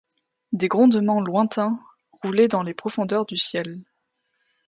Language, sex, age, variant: French, female, 19-29, Français d'Europe